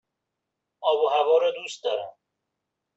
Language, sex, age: Persian, male, 30-39